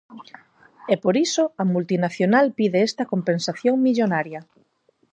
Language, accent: Galician, Normativo (estándar)